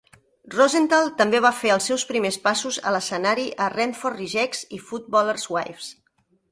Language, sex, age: Catalan, female, 40-49